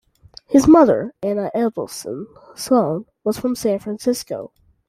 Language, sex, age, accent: English, male, under 19, United States English